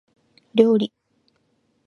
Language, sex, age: Japanese, female, 19-29